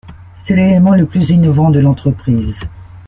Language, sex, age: French, female, 60-69